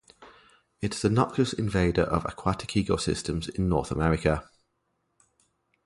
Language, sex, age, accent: English, male, 30-39, England English